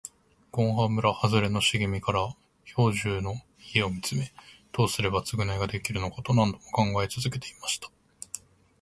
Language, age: Japanese, 19-29